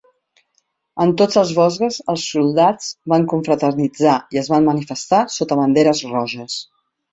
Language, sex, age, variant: Catalan, female, 40-49, Central